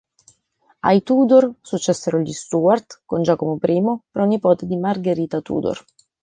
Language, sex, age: Italian, female, 19-29